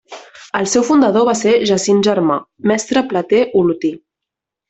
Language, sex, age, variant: Catalan, female, 19-29, Central